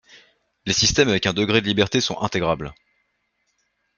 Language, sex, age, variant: French, male, 19-29, Français de métropole